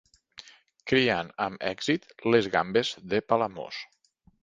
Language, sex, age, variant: Catalan, male, 40-49, Nord-Occidental